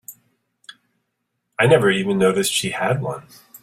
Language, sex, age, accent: English, male, 50-59, United States English